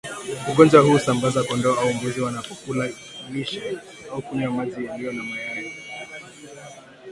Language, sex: Swahili, male